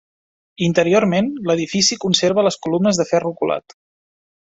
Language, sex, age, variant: Catalan, male, 30-39, Central